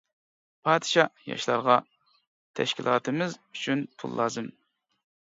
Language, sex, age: Uyghur, female, 40-49